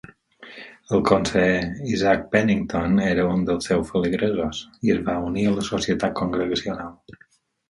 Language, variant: Catalan, Balear